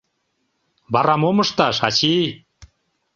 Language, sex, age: Mari, male, 50-59